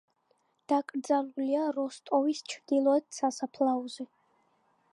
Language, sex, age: Georgian, female, 19-29